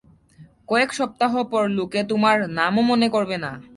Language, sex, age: Bengali, male, under 19